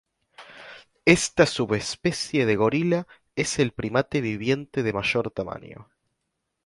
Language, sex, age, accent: Spanish, male, under 19, Rioplatense: Argentina, Uruguay, este de Bolivia, Paraguay